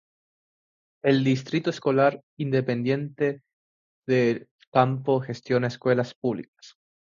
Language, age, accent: Spanish, 19-29, España: Islas Canarias